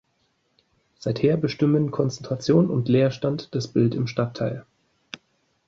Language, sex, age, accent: German, male, 19-29, Deutschland Deutsch